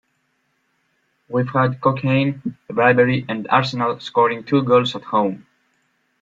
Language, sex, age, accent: English, male, 19-29, United States English